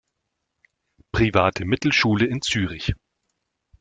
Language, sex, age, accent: German, male, 30-39, Deutschland Deutsch